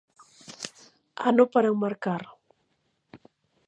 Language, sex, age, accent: Galician, female, 30-39, Central (gheada); Normativo (estándar)